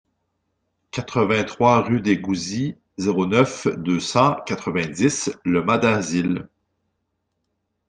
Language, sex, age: French, male, 40-49